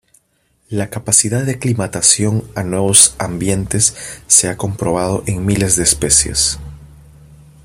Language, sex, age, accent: Spanish, male, 30-39, Andino-Pacífico: Colombia, Perú, Ecuador, oeste de Bolivia y Venezuela andina